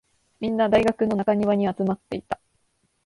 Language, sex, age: Japanese, female, 19-29